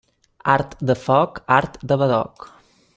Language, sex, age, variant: Catalan, male, 19-29, Central